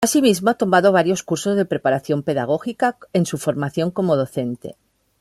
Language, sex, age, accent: Spanish, female, 50-59, España: Norte peninsular (Asturias, Castilla y León, Cantabria, País Vasco, Navarra, Aragón, La Rioja, Guadalajara, Cuenca)